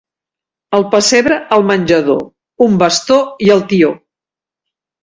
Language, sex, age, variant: Catalan, female, 50-59, Central